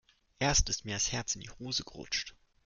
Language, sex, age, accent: German, male, 19-29, Deutschland Deutsch